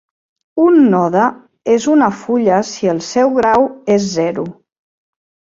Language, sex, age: Catalan, female, 40-49